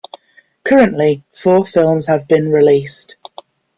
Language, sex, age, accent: English, female, 40-49, England English